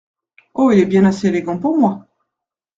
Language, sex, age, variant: French, female, 40-49, Français de métropole